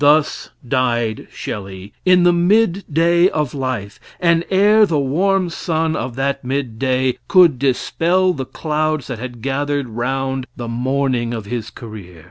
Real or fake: real